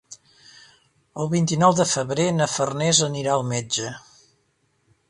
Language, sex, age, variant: Catalan, male, 60-69, Central